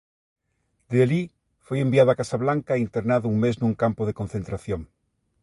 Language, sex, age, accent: Galician, male, 50-59, Normativo (estándar)